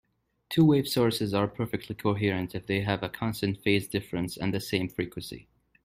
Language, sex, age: English, male, 19-29